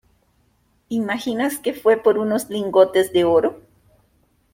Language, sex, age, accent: Spanish, female, 50-59, América central